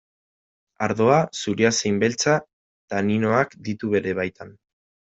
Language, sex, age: Basque, male, 19-29